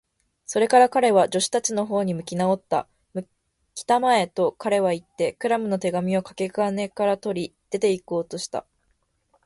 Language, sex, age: Japanese, female, 19-29